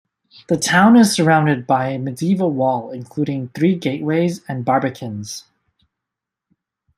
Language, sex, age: English, male, 19-29